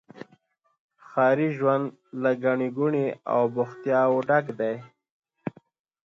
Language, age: Pashto, 30-39